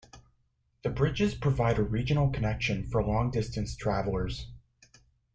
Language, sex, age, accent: English, male, 19-29, United States English